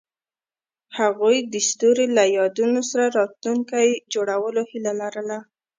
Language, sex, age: Pashto, female, 19-29